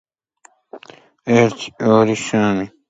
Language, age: Georgian, under 19